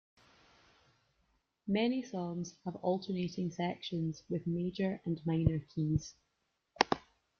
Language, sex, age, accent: English, female, 19-29, Scottish English